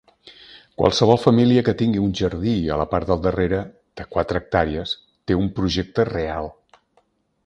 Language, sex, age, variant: Catalan, male, 60-69, Central